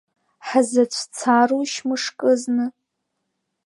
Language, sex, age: Abkhazian, female, under 19